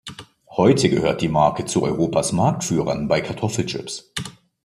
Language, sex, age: German, male, 19-29